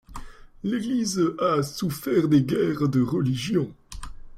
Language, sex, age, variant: French, male, 19-29, Français de métropole